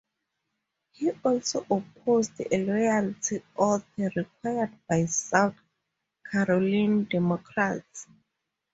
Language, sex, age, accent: English, female, 19-29, Southern African (South Africa, Zimbabwe, Namibia)